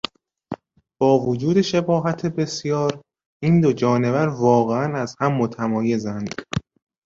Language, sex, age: Persian, male, 19-29